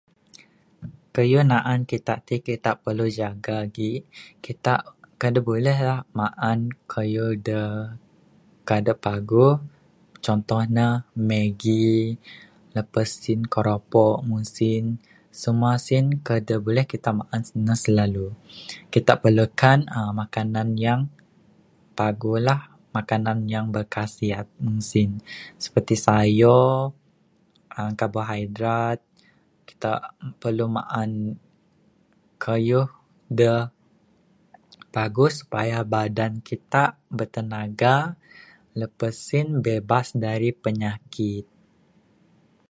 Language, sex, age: Bukar-Sadung Bidayuh, male, 19-29